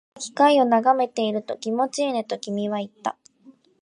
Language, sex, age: Japanese, female, 19-29